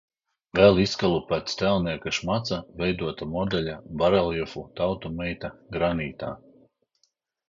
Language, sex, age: Latvian, male, 40-49